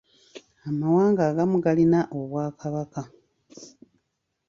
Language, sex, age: Ganda, female, 50-59